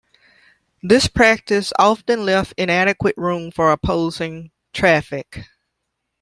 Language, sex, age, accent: English, female, 30-39, United States English